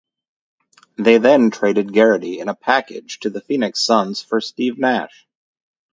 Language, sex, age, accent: English, male, 30-39, United States English